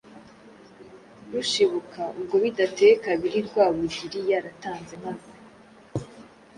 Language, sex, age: Kinyarwanda, female, under 19